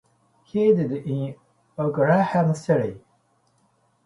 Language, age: English, 50-59